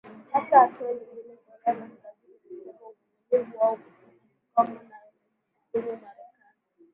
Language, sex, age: Swahili, female, 19-29